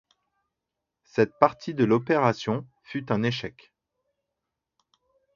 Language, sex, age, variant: French, male, 30-39, Français de métropole